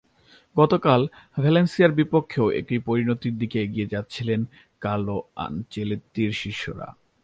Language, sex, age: Bengali, male, 19-29